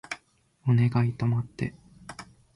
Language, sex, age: Japanese, male, 19-29